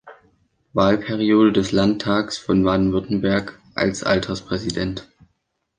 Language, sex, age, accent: German, male, under 19, Deutschland Deutsch